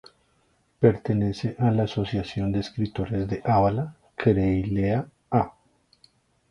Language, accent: Spanish, Caribe: Cuba, Venezuela, Puerto Rico, República Dominicana, Panamá, Colombia caribeña, México caribeño, Costa del golfo de México